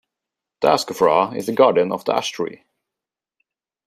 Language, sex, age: English, male, 19-29